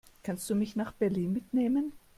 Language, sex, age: German, female, 50-59